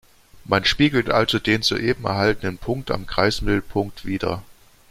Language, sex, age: German, male, 50-59